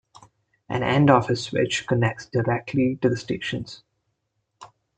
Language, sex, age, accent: English, male, 19-29, India and South Asia (India, Pakistan, Sri Lanka)